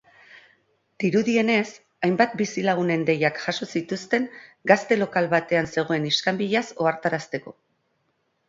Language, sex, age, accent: Basque, female, 40-49, Erdialdekoa edo Nafarra (Gipuzkoa, Nafarroa)